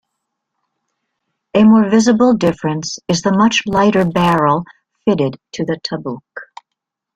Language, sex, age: English, female, 60-69